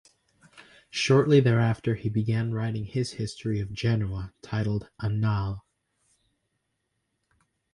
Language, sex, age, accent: English, male, under 19, United States English